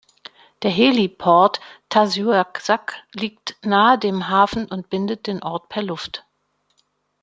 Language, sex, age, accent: German, female, 50-59, Deutschland Deutsch